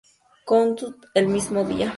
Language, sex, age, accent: Spanish, female, under 19, México